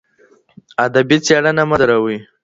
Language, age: Pashto, under 19